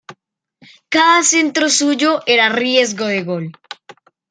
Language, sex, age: Spanish, male, under 19